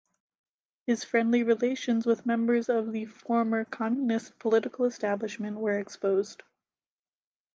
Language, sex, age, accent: English, female, 19-29, United States English